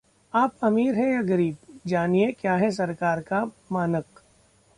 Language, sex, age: Hindi, male, 30-39